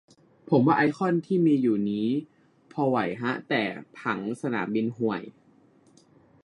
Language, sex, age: Thai, male, 19-29